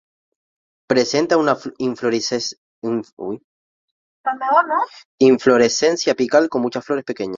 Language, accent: Spanish, España: Islas Canarias